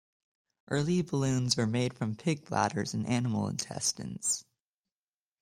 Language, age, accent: English, 19-29, United States English